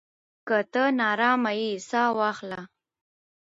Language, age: Pashto, under 19